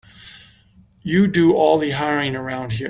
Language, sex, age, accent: English, male, 50-59, United States English